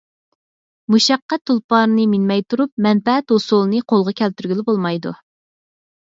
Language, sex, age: Uyghur, female, 30-39